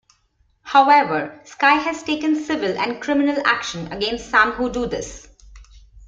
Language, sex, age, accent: English, female, 40-49, India and South Asia (India, Pakistan, Sri Lanka)